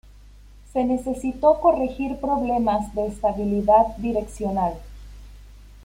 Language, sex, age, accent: Spanish, female, 30-39, Andino-Pacífico: Colombia, Perú, Ecuador, oeste de Bolivia y Venezuela andina